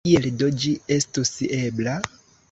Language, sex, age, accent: Esperanto, female, 19-29, Internacia